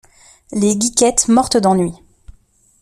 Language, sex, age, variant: French, female, 19-29, Français de métropole